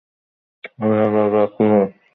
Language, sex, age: Bengali, male, under 19